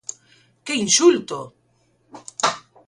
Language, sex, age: Galician, female, 50-59